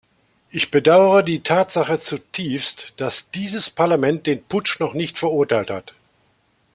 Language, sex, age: German, male, 60-69